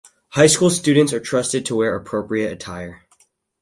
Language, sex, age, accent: English, male, under 19, United States English